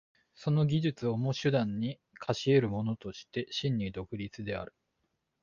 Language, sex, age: Japanese, male, 30-39